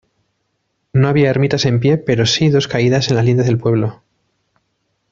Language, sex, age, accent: Spanish, male, 40-49, España: Centro-Sur peninsular (Madrid, Toledo, Castilla-La Mancha)